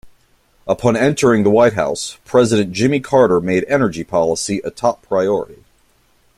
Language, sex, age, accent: English, male, 30-39, United States English